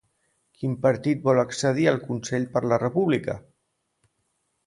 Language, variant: Catalan, Central